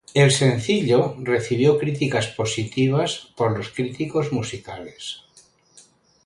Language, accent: Spanish, España: Norte peninsular (Asturias, Castilla y León, Cantabria, País Vasco, Navarra, Aragón, La Rioja, Guadalajara, Cuenca)